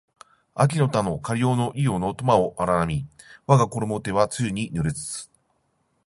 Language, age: Japanese, 50-59